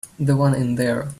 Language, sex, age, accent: English, male, under 19, United States English